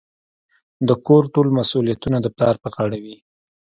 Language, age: Pashto, 19-29